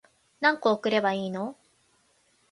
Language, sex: Japanese, female